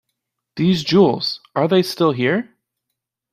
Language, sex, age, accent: English, male, 30-39, Canadian English